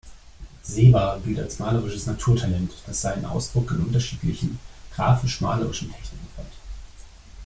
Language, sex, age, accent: German, male, 30-39, Deutschland Deutsch